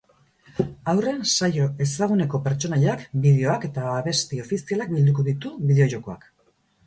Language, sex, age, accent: Basque, female, 40-49, Erdialdekoa edo Nafarra (Gipuzkoa, Nafarroa)